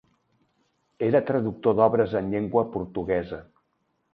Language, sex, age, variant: Catalan, male, 60-69, Central